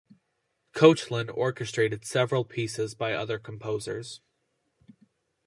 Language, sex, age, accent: English, male, under 19, United States English